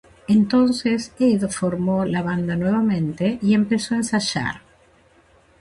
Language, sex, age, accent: Spanish, female, 60-69, Rioplatense: Argentina, Uruguay, este de Bolivia, Paraguay